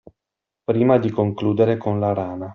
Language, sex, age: Italian, male, 40-49